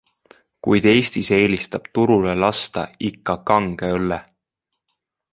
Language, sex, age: Estonian, male, 19-29